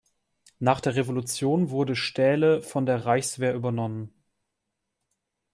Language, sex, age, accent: German, male, 30-39, Deutschland Deutsch